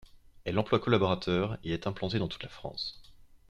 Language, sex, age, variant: French, male, 19-29, Français de métropole